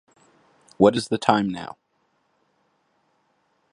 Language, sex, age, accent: English, male, 19-29, United States English